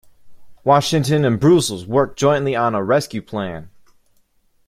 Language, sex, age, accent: English, male, 19-29, United States English